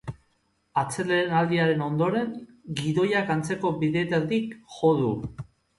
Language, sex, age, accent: Basque, male, 40-49, Mendebalekoa (Araba, Bizkaia, Gipuzkoako mendebaleko herri batzuk)